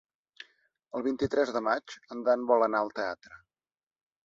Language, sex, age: Catalan, male, 19-29